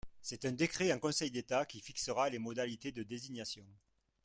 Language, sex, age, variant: French, male, 50-59, Français de métropole